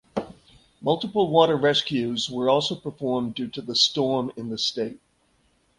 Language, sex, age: English, male, 60-69